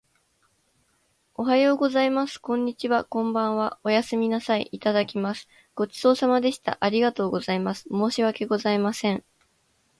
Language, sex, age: Japanese, female, 19-29